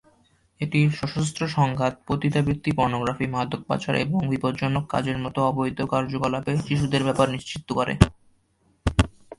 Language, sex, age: Bengali, male, under 19